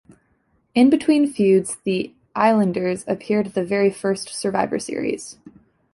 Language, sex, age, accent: English, female, 19-29, Canadian English